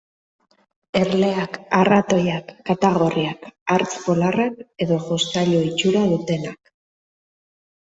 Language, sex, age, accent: Basque, female, 19-29, Mendebalekoa (Araba, Bizkaia, Gipuzkoako mendebaleko herri batzuk)